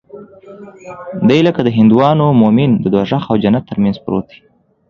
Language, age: Pashto, under 19